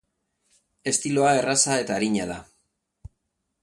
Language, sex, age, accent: Basque, male, 50-59, Erdialdekoa edo Nafarra (Gipuzkoa, Nafarroa)